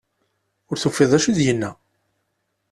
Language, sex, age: Kabyle, male, 30-39